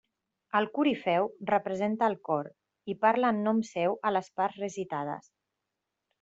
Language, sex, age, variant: Catalan, female, 40-49, Central